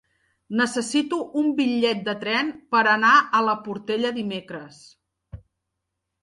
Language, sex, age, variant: Catalan, female, 40-49, Septentrional